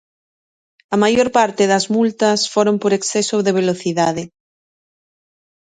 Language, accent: Galician, Oriental (común en zona oriental)